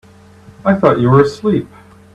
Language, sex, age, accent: English, male, 50-59, Canadian English